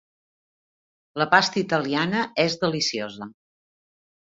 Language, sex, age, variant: Catalan, female, 50-59, Central